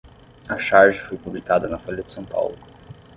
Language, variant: Portuguese, Portuguese (Brasil)